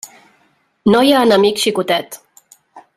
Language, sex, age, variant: Catalan, female, 40-49, Central